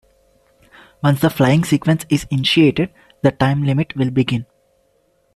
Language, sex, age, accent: English, male, 19-29, India and South Asia (India, Pakistan, Sri Lanka)